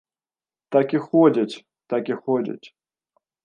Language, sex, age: Belarusian, male, 19-29